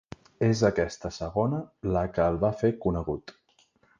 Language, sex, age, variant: Catalan, male, 19-29, Central